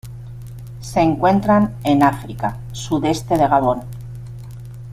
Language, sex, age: Spanish, female, 40-49